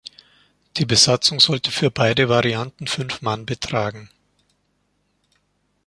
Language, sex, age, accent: German, male, 50-59, Österreichisches Deutsch